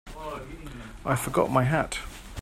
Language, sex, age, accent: English, male, 50-59, England English